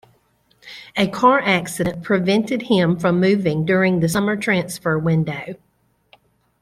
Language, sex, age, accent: English, female, 50-59, United States English